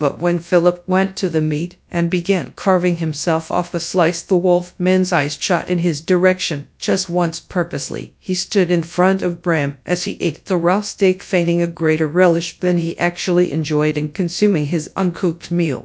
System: TTS, GradTTS